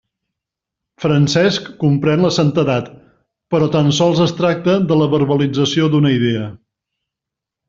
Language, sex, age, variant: Catalan, male, 50-59, Central